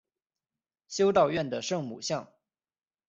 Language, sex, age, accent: Chinese, male, 19-29, 出生地：山西省